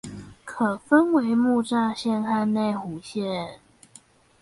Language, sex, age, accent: Chinese, female, under 19, 出生地：新北市